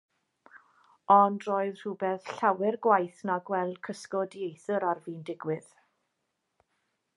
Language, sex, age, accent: Welsh, female, 40-49, Y Deyrnas Unedig Cymraeg